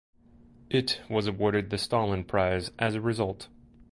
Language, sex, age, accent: English, male, 30-39, United States English